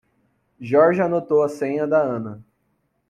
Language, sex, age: Portuguese, male, 19-29